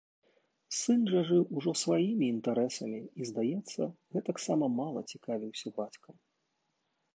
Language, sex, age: Belarusian, male, 40-49